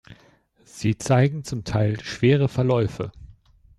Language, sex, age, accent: German, male, 40-49, Deutschland Deutsch